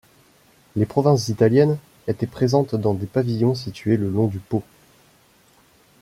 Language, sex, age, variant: French, male, 19-29, Français de métropole